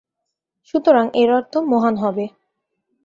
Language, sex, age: Bengali, female, 30-39